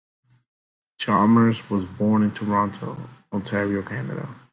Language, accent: English, United States English